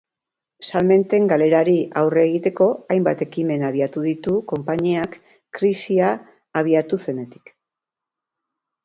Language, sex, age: Basque, female, 60-69